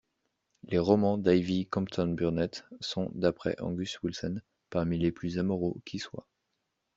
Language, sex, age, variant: French, male, 19-29, Français de métropole